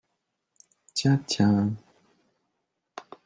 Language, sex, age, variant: French, male, 40-49, Français de métropole